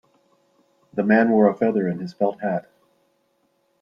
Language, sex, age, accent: English, male, 40-49, United States English